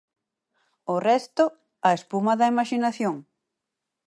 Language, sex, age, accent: Galician, female, 30-39, Oriental (común en zona oriental)